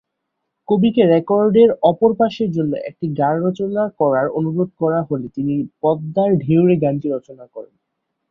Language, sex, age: Bengali, male, 19-29